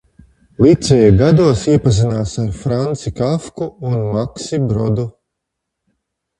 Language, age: Latvian, 50-59